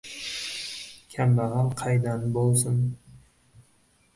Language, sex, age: Uzbek, male, 19-29